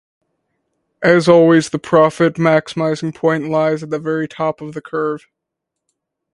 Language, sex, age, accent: English, male, 19-29, Canadian English